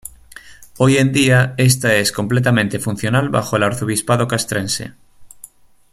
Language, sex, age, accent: Spanish, male, 30-39, España: Norte peninsular (Asturias, Castilla y León, Cantabria, País Vasco, Navarra, Aragón, La Rioja, Guadalajara, Cuenca)